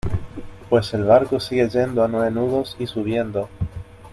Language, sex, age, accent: Spanish, male, 19-29, Rioplatense: Argentina, Uruguay, este de Bolivia, Paraguay